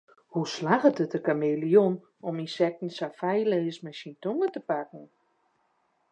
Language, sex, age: Western Frisian, female, 40-49